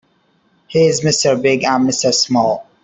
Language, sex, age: English, male, 30-39